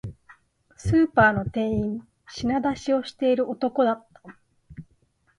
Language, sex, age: Japanese, female, 30-39